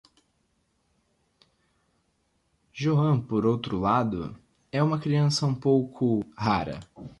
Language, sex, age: Portuguese, male, 19-29